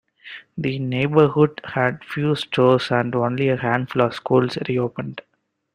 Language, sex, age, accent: English, male, 19-29, India and South Asia (India, Pakistan, Sri Lanka)